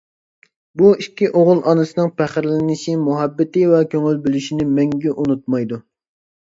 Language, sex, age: Uyghur, male, 19-29